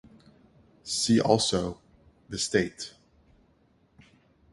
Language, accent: English, United States English